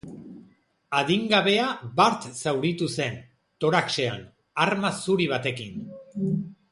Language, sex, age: Basque, male, 40-49